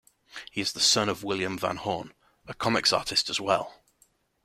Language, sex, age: English, male, 19-29